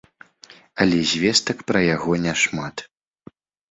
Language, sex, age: Belarusian, male, 19-29